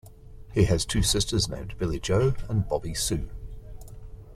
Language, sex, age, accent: English, male, 40-49, Australian English